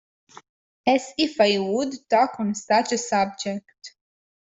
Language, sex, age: English, female, 19-29